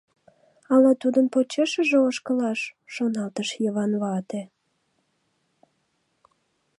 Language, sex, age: Mari, female, 19-29